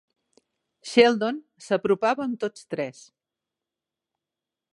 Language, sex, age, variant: Catalan, female, 60-69, Central